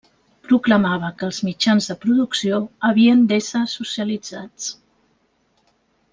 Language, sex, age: Catalan, female, 40-49